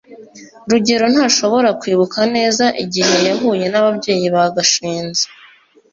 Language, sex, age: Kinyarwanda, female, 19-29